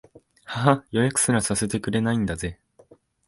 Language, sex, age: Japanese, male, 19-29